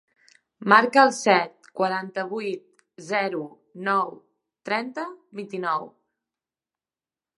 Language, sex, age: Catalan, female, 30-39